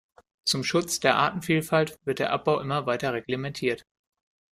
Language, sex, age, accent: German, male, 30-39, Deutschland Deutsch